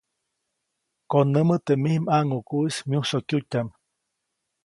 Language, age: Copainalá Zoque, 19-29